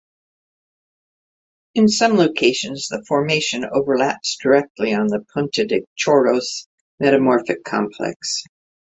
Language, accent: English, United States English